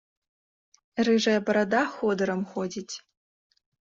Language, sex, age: Belarusian, female, 19-29